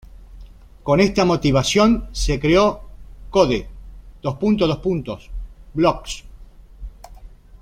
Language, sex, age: Spanish, male, 40-49